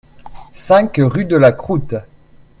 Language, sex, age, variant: French, male, 19-29, Français de métropole